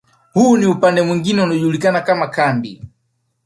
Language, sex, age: Swahili, male, 19-29